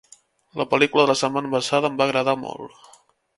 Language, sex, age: Catalan, male, 19-29